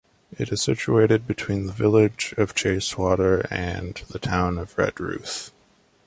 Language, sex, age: English, male, 19-29